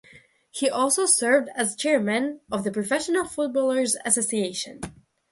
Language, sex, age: English, female, under 19